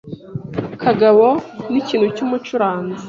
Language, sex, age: Kinyarwanda, female, 19-29